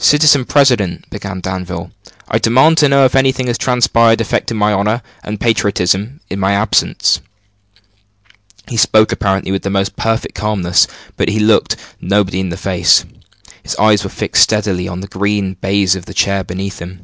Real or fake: real